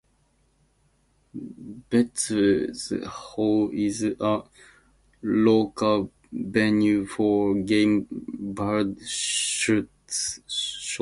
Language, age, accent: English, 19-29, United States English